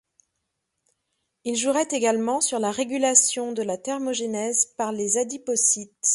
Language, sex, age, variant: French, female, 30-39, Français de métropole